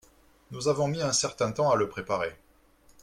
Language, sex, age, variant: French, male, 30-39, Français de métropole